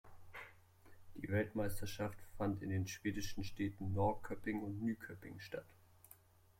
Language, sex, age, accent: German, male, 30-39, Deutschland Deutsch